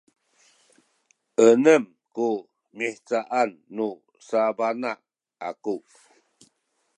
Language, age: Sakizaya, 60-69